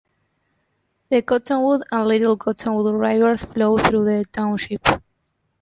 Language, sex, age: English, female, 19-29